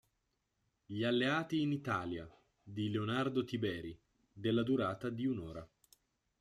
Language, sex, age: Italian, male, 19-29